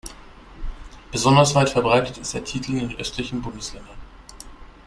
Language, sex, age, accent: German, male, under 19, Deutschland Deutsch